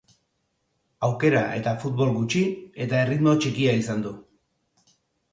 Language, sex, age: Basque, male, 40-49